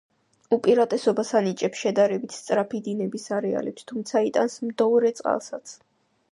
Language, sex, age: Georgian, female, under 19